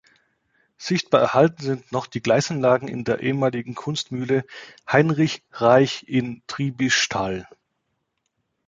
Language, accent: German, Deutschland Deutsch